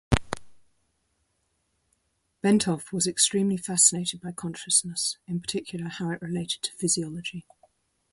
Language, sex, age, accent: English, female, 50-59, England English